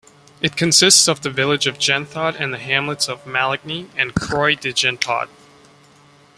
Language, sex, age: English, male, 19-29